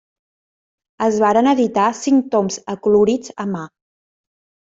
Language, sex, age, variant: Catalan, female, 30-39, Central